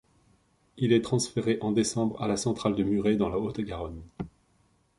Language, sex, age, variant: French, male, 40-49, Français de métropole